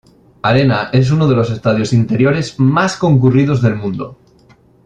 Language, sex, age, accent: Spanish, male, 30-39, España: Norte peninsular (Asturias, Castilla y León, Cantabria, País Vasco, Navarra, Aragón, La Rioja, Guadalajara, Cuenca)